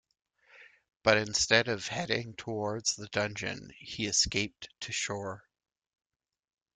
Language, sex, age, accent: English, male, 30-39, United States English